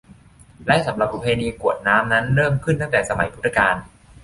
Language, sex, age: Thai, male, 19-29